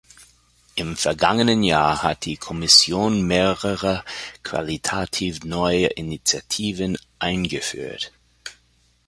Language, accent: German, Deutschland Deutsch